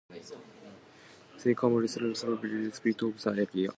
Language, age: English, 19-29